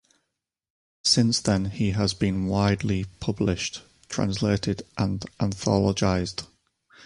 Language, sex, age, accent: English, male, 30-39, England English